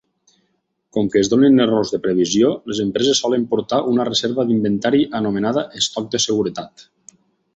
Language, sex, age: Catalan, male, 40-49